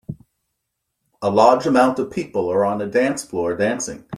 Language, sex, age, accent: English, male, 50-59, United States English